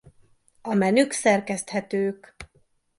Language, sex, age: Hungarian, female, 40-49